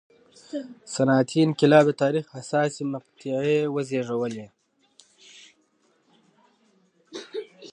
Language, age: Pashto, 19-29